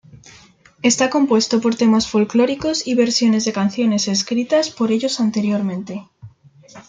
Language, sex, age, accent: Spanish, female, 19-29, España: Centro-Sur peninsular (Madrid, Toledo, Castilla-La Mancha)